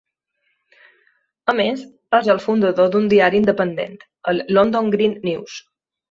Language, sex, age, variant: Catalan, female, 30-39, Balear